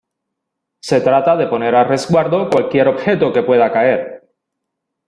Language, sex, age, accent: Spanish, male, 30-39, Caribe: Cuba, Venezuela, Puerto Rico, República Dominicana, Panamá, Colombia caribeña, México caribeño, Costa del golfo de México